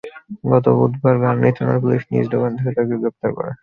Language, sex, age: Bengali, male, 19-29